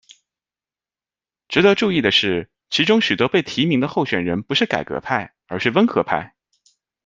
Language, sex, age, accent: Chinese, male, 30-39, 出生地：浙江省